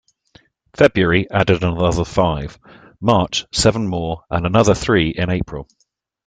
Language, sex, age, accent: English, male, 40-49, England English